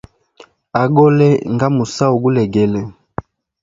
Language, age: Hemba, 19-29